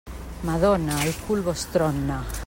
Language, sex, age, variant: Catalan, female, 50-59, Central